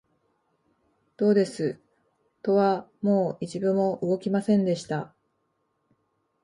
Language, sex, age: Japanese, female, 30-39